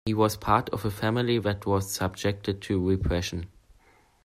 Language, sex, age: English, male, under 19